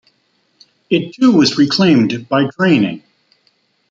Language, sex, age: English, male, 50-59